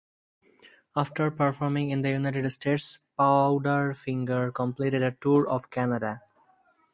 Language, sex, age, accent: English, male, 19-29, United States English